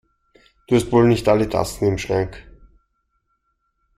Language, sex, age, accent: German, male, 30-39, Österreichisches Deutsch